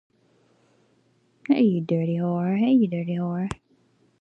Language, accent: English, United States English